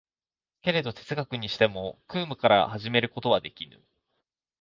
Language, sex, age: Japanese, male, 19-29